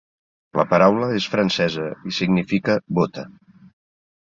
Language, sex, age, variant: Catalan, male, 50-59, Central